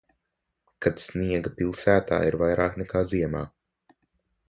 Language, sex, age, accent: Latvian, male, under 19, Vidus dialekts